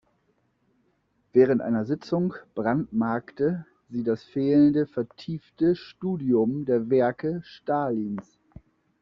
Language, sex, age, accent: German, male, 30-39, Deutschland Deutsch